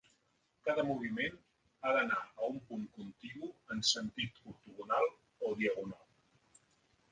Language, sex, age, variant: Catalan, male, 50-59, Central